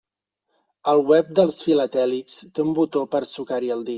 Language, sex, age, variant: Catalan, male, 30-39, Central